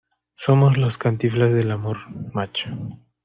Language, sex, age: Spanish, male, 19-29